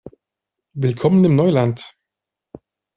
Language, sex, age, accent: German, male, 30-39, Deutschland Deutsch